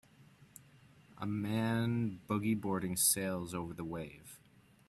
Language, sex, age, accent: English, male, 19-29, Canadian English